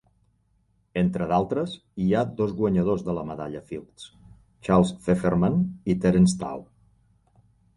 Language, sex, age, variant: Catalan, male, 40-49, Central